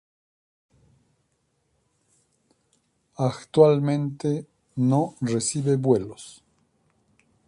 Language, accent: Spanish, Andino-Pacífico: Colombia, Perú, Ecuador, oeste de Bolivia y Venezuela andina